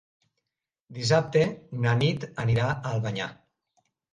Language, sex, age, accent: Catalan, male, 60-69, valencià